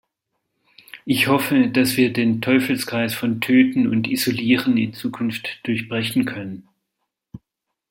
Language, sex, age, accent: German, male, 50-59, Deutschland Deutsch